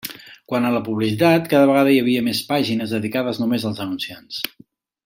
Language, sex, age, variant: Catalan, male, 50-59, Central